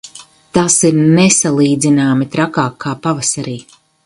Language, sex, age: Latvian, female, 50-59